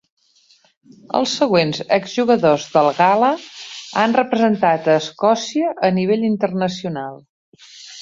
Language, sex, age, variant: Catalan, female, 40-49, Central